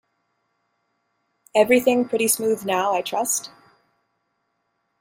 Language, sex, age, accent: English, female, 30-39, United States English